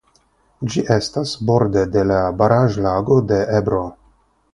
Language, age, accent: Esperanto, 30-39, Internacia